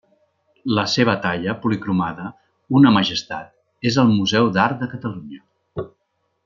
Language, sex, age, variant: Catalan, male, 50-59, Central